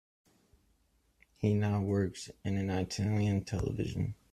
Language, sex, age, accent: English, male, 19-29, United States English